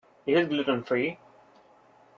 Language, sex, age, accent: English, male, 19-29, United States English